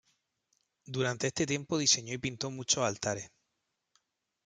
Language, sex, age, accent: Spanish, male, 30-39, España: Sur peninsular (Andalucia, Extremadura, Murcia)